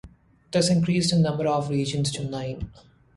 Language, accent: English, United States English